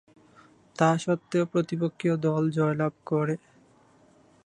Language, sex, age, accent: Bengali, male, 19-29, প্রমিত বাংলা